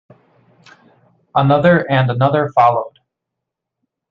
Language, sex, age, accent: English, male, 19-29, United States English